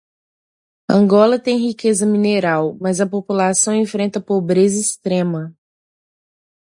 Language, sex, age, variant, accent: Portuguese, female, 30-39, Portuguese (Brasil), Mineiro